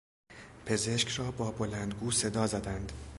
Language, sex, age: Persian, male, 30-39